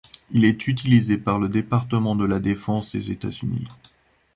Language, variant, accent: French, Français d'Europe, Français d’Allemagne